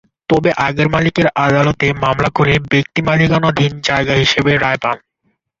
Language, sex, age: Bengali, male, under 19